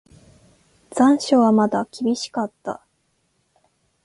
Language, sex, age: Japanese, female, 19-29